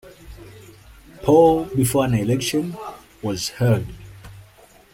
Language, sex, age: English, male, 19-29